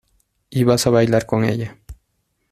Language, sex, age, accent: Spanish, male, 19-29, Andino-Pacífico: Colombia, Perú, Ecuador, oeste de Bolivia y Venezuela andina